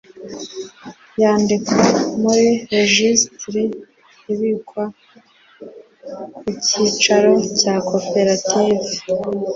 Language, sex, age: Kinyarwanda, female, 19-29